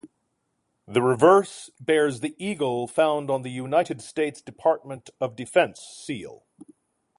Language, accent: English, United States English